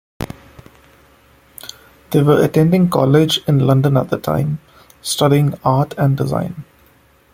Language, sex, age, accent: English, male, 30-39, India and South Asia (India, Pakistan, Sri Lanka)